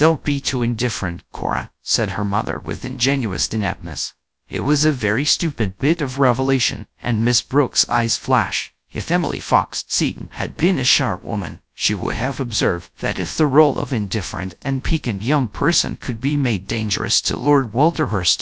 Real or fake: fake